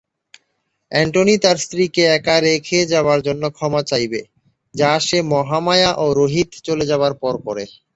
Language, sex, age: Bengali, male, 30-39